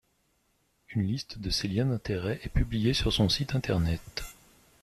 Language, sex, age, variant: French, male, 30-39, Français de métropole